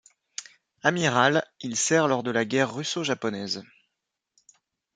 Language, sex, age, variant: French, male, 30-39, Français de métropole